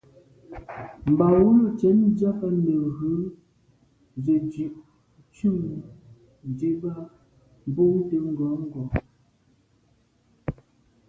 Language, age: Medumba, 30-39